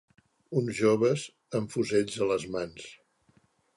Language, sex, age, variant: Catalan, male, 70-79, Central